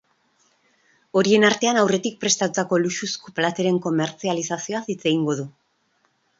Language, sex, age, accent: Basque, female, 50-59, Erdialdekoa edo Nafarra (Gipuzkoa, Nafarroa)